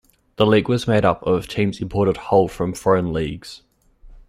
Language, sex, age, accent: English, male, 19-29, Australian English